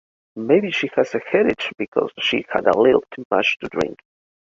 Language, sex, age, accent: English, male, 19-29, United States English